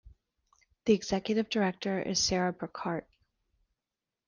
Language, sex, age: English, female, 40-49